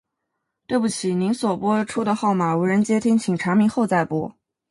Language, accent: Chinese, 出生地：江苏省